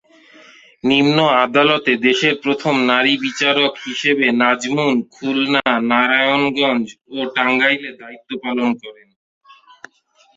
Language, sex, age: Bengali, male, 19-29